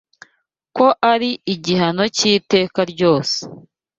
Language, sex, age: Kinyarwanda, female, 19-29